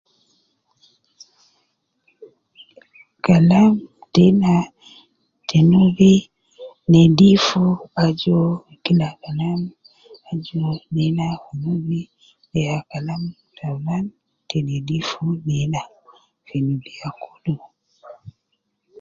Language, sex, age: Nubi, female, 60-69